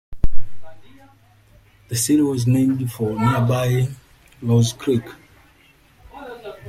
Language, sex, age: English, male, 19-29